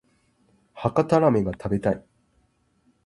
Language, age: Japanese, 19-29